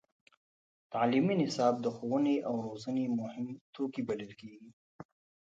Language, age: Pashto, 30-39